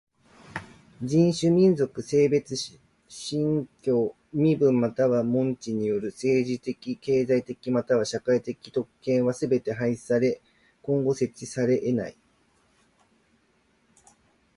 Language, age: Japanese, 30-39